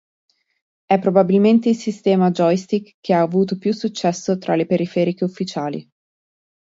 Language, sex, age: Italian, female, 30-39